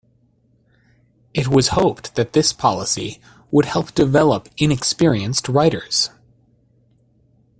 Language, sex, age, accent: English, male, 30-39, United States English